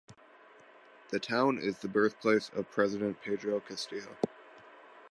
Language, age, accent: English, 19-29, United States English